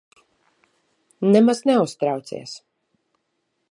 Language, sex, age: Latvian, female, 40-49